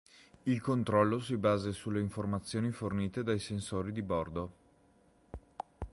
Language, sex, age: Italian, male, 30-39